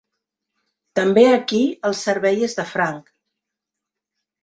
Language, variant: Catalan, Central